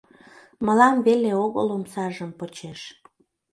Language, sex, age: Mari, female, 30-39